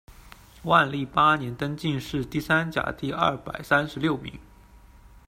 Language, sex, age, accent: Chinese, male, 19-29, 出生地：浙江省